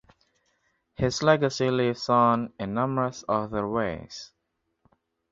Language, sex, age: English, male, under 19